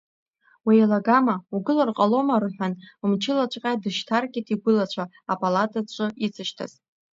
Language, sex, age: Abkhazian, female, under 19